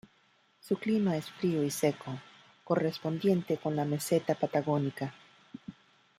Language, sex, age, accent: Spanish, female, 30-39, América central